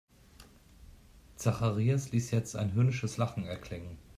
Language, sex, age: German, male, 30-39